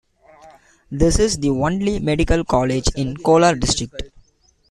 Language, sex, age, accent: English, male, 19-29, India and South Asia (India, Pakistan, Sri Lanka)